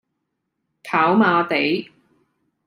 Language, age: Cantonese, 19-29